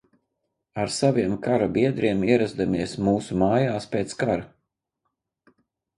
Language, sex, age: Latvian, male, 50-59